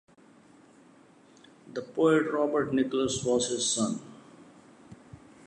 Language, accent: English, India and South Asia (India, Pakistan, Sri Lanka)